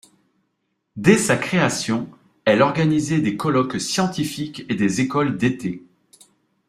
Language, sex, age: French, male, 40-49